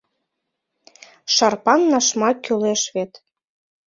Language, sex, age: Mari, female, 19-29